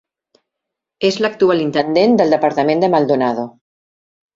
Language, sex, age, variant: Catalan, female, 50-59, Central